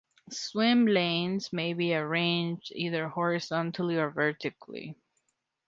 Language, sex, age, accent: English, female, 30-39, United States English